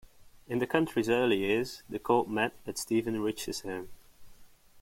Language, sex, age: English, male, 19-29